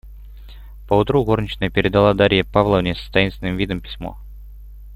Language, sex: Russian, male